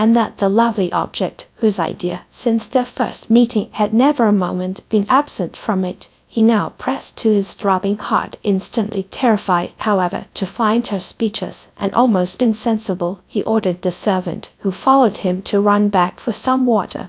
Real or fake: fake